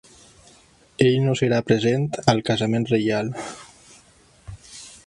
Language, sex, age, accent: Catalan, male, 40-49, valencià